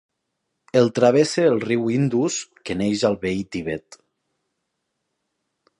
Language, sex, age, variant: Catalan, male, 30-39, Nord-Occidental